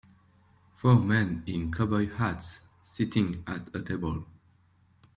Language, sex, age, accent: English, male, 19-29, England English